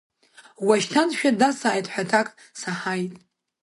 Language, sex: Abkhazian, female